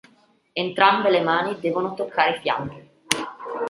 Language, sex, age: Italian, female, under 19